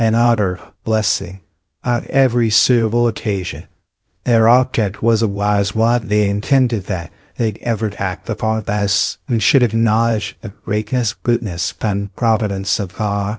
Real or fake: fake